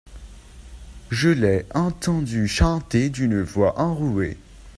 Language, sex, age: French, male, under 19